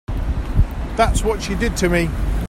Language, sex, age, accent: English, male, 50-59, England English